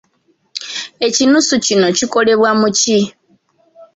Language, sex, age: Ganda, female, 30-39